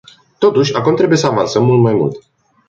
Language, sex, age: Romanian, male, 19-29